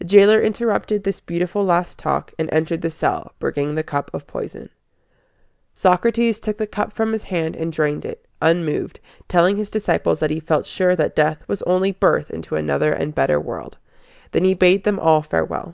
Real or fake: real